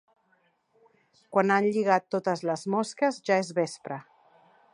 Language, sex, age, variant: Catalan, female, 40-49, Central